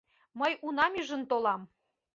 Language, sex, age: Mari, female, 40-49